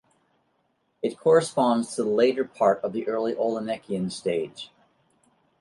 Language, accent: English, United States English